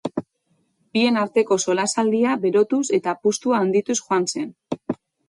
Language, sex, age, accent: Basque, female, 30-39, Mendebalekoa (Araba, Bizkaia, Gipuzkoako mendebaleko herri batzuk)